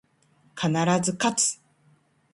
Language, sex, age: Japanese, female, 40-49